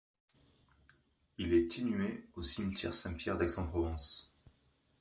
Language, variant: French, Français de métropole